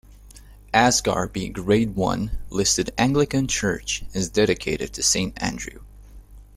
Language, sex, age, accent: English, male, 19-29, United States English